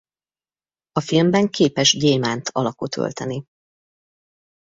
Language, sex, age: Hungarian, female, 30-39